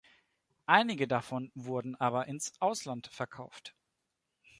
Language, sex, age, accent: German, male, 30-39, Deutschland Deutsch